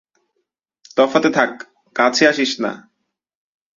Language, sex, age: Bengali, male, 19-29